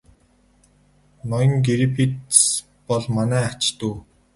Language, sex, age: Mongolian, male, 19-29